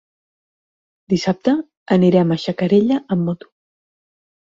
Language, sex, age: Catalan, female, 50-59